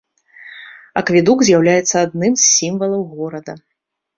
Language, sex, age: Belarusian, female, 30-39